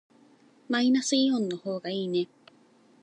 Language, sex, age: Japanese, female, 19-29